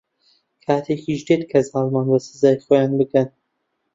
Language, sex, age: Central Kurdish, male, 19-29